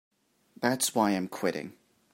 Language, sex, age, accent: English, male, 19-29, United States English